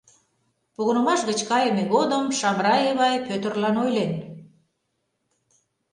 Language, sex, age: Mari, female, 50-59